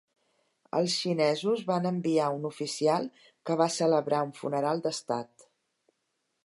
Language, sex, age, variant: Catalan, female, 60-69, Central